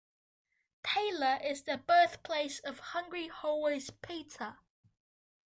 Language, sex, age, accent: English, male, under 19, United States English